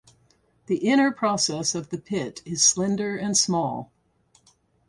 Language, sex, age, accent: English, female, 60-69, United States English